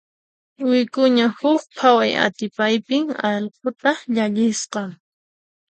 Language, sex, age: Puno Quechua, female, 19-29